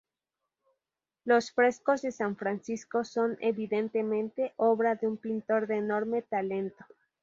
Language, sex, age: Spanish, female, 19-29